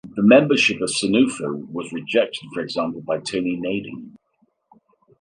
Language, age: English, 60-69